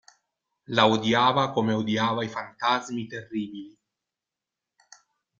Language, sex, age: Italian, male, 40-49